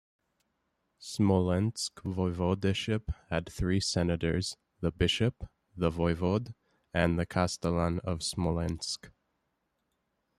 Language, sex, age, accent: English, male, 19-29, Canadian English